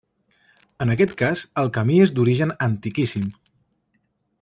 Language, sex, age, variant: Catalan, male, 19-29, Central